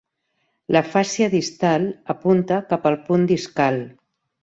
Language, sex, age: Catalan, female, 60-69